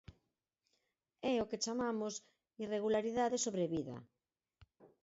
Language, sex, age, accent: Galician, female, 40-49, Central (gheada)